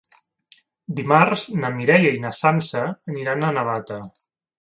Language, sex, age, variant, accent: Catalan, male, 30-39, Central, central